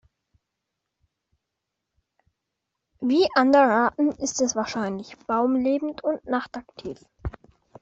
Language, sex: German, male